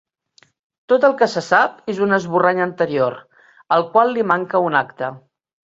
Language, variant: Catalan, Central